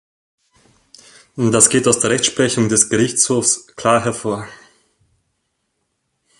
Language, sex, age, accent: German, male, 19-29, Österreichisches Deutsch